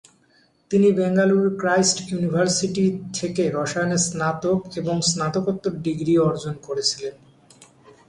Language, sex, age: Bengali, male, 19-29